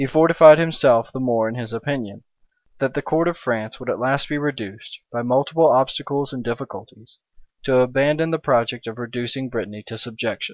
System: none